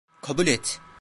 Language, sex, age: Turkish, male, 19-29